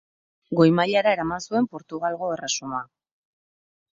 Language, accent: Basque, Mendebalekoa (Araba, Bizkaia, Gipuzkoako mendebaleko herri batzuk)